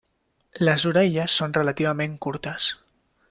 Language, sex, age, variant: Catalan, male, 19-29, Central